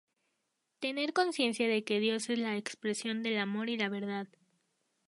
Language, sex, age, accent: Spanish, female, 19-29, México